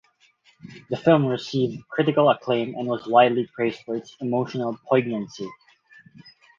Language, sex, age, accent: English, male, 19-29, Filipino